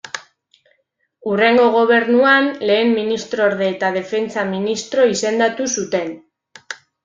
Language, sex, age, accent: Basque, female, 19-29, Mendebalekoa (Araba, Bizkaia, Gipuzkoako mendebaleko herri batzuk)